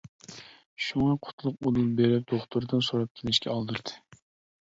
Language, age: Uyghur, 30-39